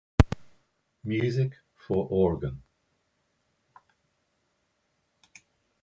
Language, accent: English, Northern Irish